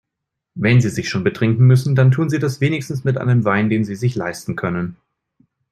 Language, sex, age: German, male, 19-29